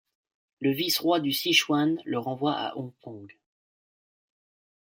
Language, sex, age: French, male, 19-29